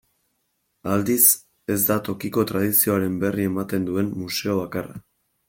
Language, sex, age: Basque, male, 19-29